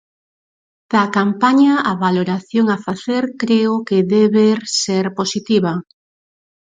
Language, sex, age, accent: Galician, female, 40-49, Normativo (estándar)